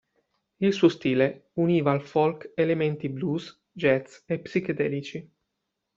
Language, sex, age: Italian, male, 30-39